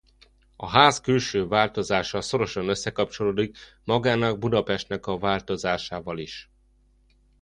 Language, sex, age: Hungarian, male, 30-39